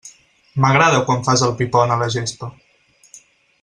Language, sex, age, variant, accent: Catalan, male, 19-29, Central, central; Barceloní